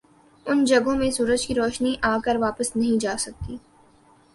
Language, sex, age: Urdu, female, 19-29